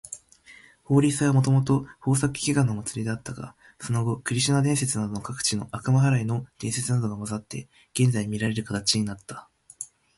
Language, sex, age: Japanese, male, 19-29